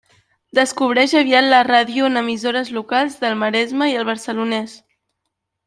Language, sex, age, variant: Catalan, female, under 19, Central